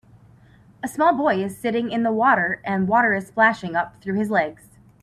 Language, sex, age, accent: English, female, 30-39, United States English